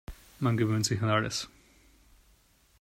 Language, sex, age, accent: German, male, 30-39, Österreichisches Deutsch